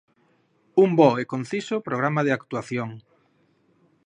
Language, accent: Galician, Normativo (estándar)